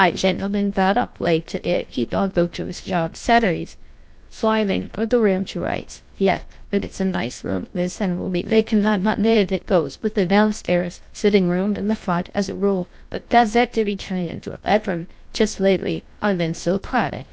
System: TTS, GlowTTS